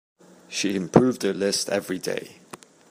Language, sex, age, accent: English, male, 30-39, England English